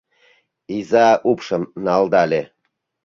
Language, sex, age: Mari, male, 40-49